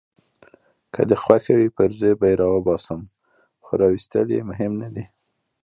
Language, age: Pashto, 30-39